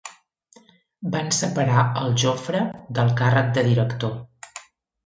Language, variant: Catalan, Central